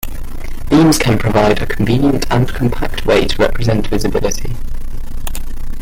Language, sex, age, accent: English, male, 19-29, England English